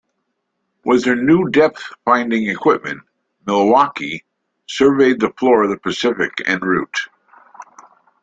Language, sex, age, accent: English, male, 60-69, United States English